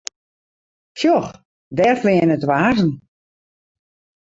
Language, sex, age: Western Frisian, female, 50-59